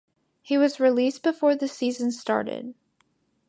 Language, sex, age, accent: English, female, under 19, United States English